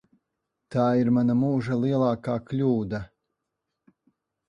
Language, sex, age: Latvian, male, 30-39